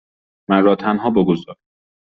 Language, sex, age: Persian, male, 19-29